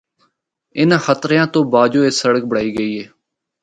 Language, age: Northern Hindko, 19-29